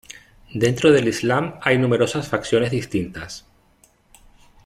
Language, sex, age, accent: Spanish, male, 40-49, España: Islas Canarias